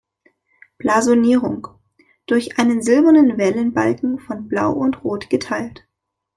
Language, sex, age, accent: German, female, 19-29, Deutschland Deutsch